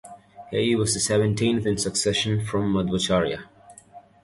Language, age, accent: English, 19-29, England English